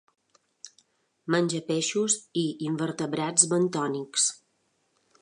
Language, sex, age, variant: Catalan, female, 40-49, Balear